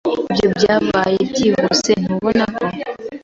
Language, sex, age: Kinyarwanda, female, 19-29